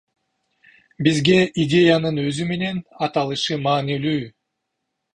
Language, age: Kyrgyz, 40-49